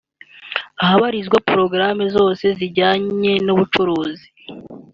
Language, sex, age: Kinyarwanda, male, 19-29